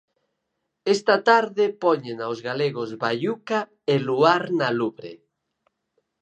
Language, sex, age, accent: Galician, male, 50-59, Oriental (común en zona oriental)